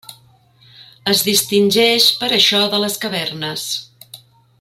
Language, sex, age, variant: Catalan, female, 50-59, Central